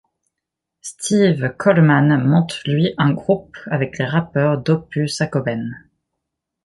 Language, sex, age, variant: French, male, under 19, Français de métropole